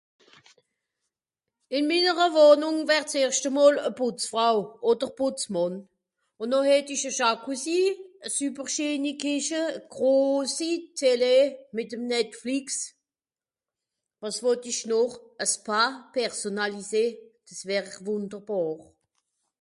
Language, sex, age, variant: Swiss German, female, 40-49, Nordniederàlemmànisch (Rishoffe, Zàwere, Bùsswìller, Hawenau, Brüemt, Stroossbùri, Molse, Dàmbàch, Schlettstàtt, Pfàlzbùri usw.)